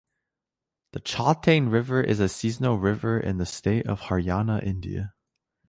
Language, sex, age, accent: English, male, under 19, United States English